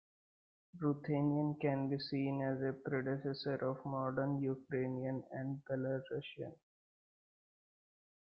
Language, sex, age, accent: English, male, 19-29, India and South Asia (India, Pakistan, Sri Lanka)